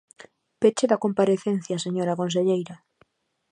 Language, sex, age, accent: Galician, female, 19-29, Normativo (estándar)